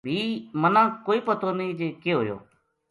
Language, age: Gujari, 40-49